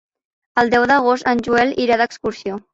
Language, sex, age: Catalan, female, under 19